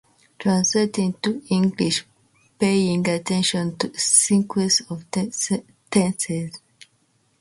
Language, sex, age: English, female, 19-29